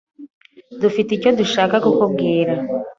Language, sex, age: Kinyarwanda, female, 19-29